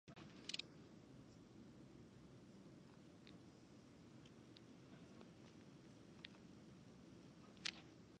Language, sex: English, female